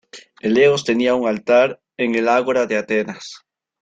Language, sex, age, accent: Spanish, male, 19-29, Andino-Pacífico: Colombia, Perú, Ecuador, oeste de Bolivia y Venezuela andina